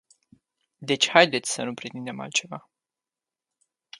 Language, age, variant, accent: Romanian, 19-29, Romanian-Romania, Muntenesc